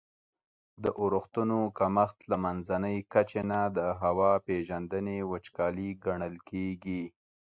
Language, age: Pashto, 30-39